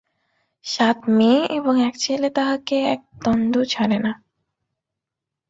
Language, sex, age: Bengali, female, 19-29